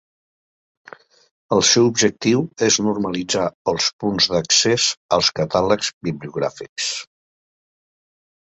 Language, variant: Catalan, Central